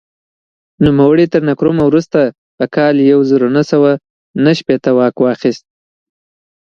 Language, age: Pashto, under 19